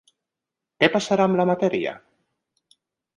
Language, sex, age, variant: Catalan, female, 30-39, Central